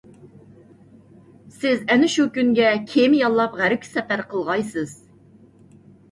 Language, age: Uyghur, 30-39